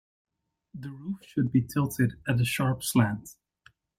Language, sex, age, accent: English, male, 30-39, United States English